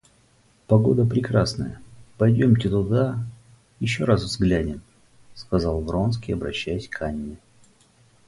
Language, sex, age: Russian, male, 40-49